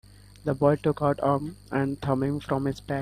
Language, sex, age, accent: English, male, 19-29, India and South Asia (India, Pakistan, Sri Lanka)